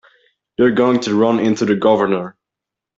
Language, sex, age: English, male, under 19